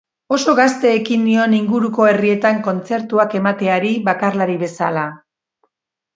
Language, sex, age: Basque, female, 60-69